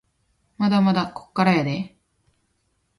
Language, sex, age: Japanese, female, 19-29